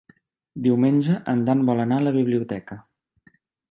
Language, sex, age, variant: Catalan, male, 30-39, Central